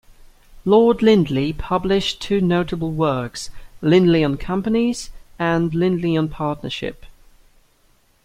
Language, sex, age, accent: English, male, 19-29, England English